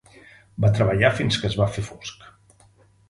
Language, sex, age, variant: Catalan, male, 50-59, Central